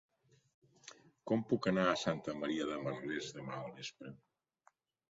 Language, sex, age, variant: Catalan, male, 70-79, Central